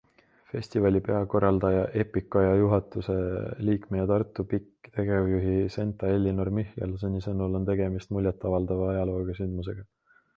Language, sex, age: Estonian, male, 19-29